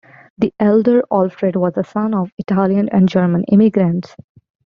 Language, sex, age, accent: English, female, 19-29, United States English